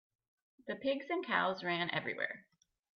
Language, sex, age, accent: English, female, 30-39, Canadian English